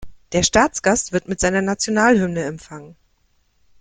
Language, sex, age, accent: German, female, 30-39, Deutschland Deutsch